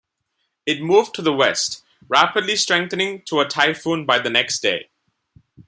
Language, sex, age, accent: English, male, under 19, India and South Asia (India, Pakistan, Sri Lanka)